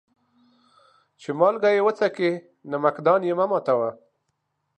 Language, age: Pashto, 40-49